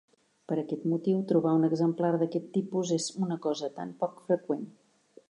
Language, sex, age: Catalan, female, 50-59